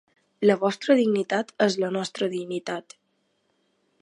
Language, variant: Catalan, Balear